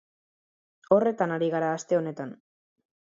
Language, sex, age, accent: Basque, male, under 19, Mendebalekoa (Araba, Bizkaia, Gipuzkoako mendebaleko herri batzuk)